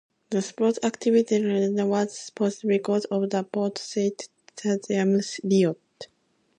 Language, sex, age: English, female, 19-29